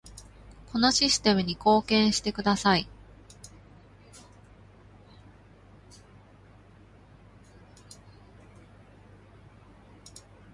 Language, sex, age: Japanese, female, 30-39